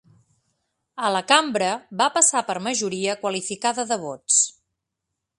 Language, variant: Catalan, Central